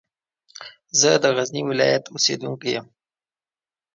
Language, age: Pashto, 30-39